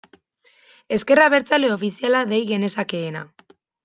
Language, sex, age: Basque, female, 19-29